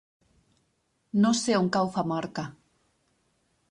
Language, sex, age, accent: Catalan, female, 30-39, valencià meridional